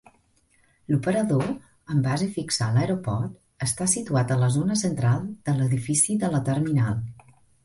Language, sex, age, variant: Catalan, female, 40-49, Central